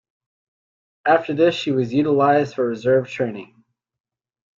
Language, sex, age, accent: English, male, 30-39, United States English